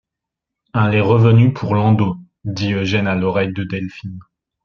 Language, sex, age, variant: French, male, 19-29, Français de métropole